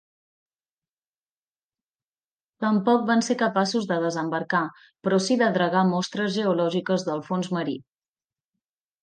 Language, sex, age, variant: Catalan, female, 30-39, Nord-Occidental